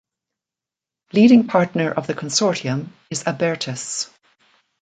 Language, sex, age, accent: English, female, 60-69, Canadian English